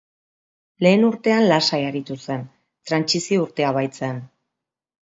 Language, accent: Basque, Mendebalekoa (Araba, Bizkaia, Gipuzkoako mendebaleko herri batzuk)